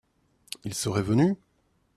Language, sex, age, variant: French, male, 30-39, Français de métropole